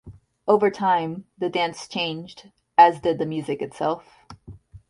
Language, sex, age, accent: English, female, 19-29, United States English